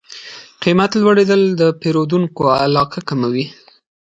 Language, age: Pashto, 19-29